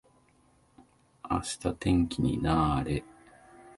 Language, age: Japanese, 19-29